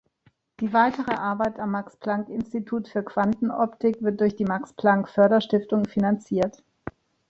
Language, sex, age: German, female, 40-49